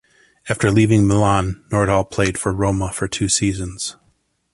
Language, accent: English, United States English